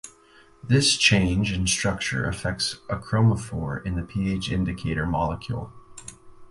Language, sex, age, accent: English, male, 30-39, United States English